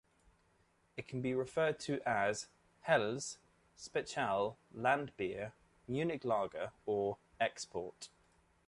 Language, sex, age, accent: English, male, 30-39, England English